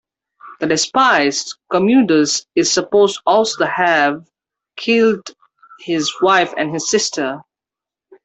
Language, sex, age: English, male, 19-29